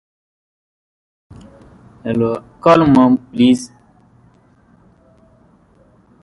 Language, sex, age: English, male, 30-39